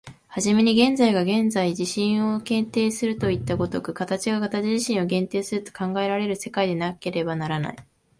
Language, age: Japanese, 19-29